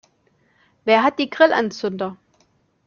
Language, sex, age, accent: German, female, 19-29, Deutschland Deutsch